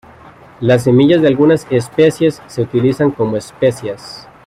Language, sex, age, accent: Spanish, male, 30-39, América central